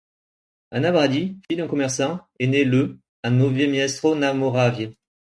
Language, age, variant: French, 30-39, Français de métropole